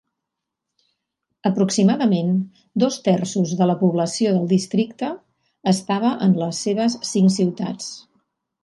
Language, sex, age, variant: Catalan, female, 50-59, Central